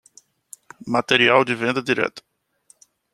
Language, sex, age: Portuguese, male, 40-49